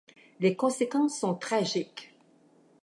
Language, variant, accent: French, Français d'Amérique du Nord, Français du Canada